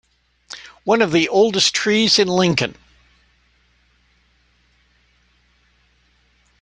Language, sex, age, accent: English, male, 70-79, United States English